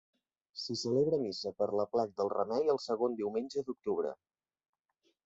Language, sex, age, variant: Catalan, male, under 19, Central